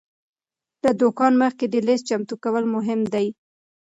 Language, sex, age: Pashto, female, 19-29